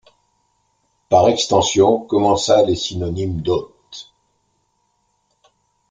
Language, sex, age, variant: French, male, 70-79, Français de métropole